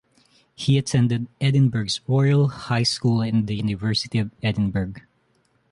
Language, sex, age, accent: English, male, 19-29, Filipino